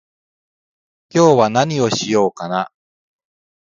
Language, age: Japanese, 50-59